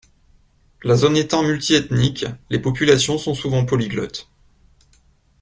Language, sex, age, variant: French, male, 19-29, Français de métropole